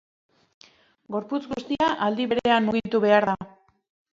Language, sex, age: Basque, female, 40-49